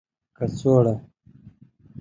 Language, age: Pashto, 19-29